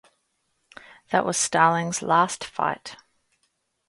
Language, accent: English, Australian English